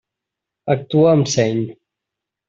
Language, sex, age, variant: Catalan, male, 30-39, Central